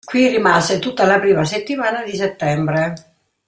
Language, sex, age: Italian, female, 60-69